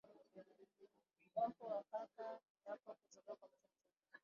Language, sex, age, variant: Swahili, female, 19-29, Kiswahili cha Bara ya Kenya